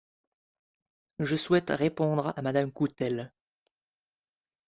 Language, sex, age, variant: French, male, 19-29, Français de métropole